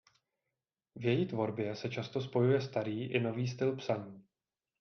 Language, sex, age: Czech, male, 40-49